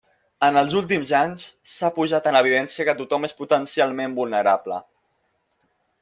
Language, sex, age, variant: Catalan, male, under 19, Central